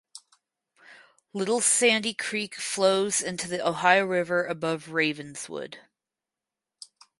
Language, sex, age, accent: English, female, 19-29, United States English